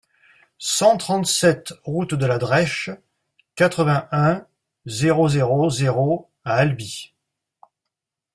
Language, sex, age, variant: French, male, 50-59, Français de métropole